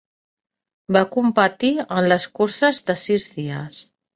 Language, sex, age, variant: Catalan, female, 40-49, Central